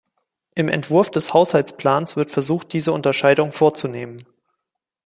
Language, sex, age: German, male, 19-29